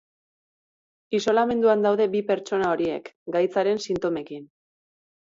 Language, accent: Basque, Erdialdekoa edo Nafarra (Gipuzkoa, Nafarroa)